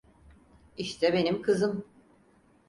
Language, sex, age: Turkish, female, 60-69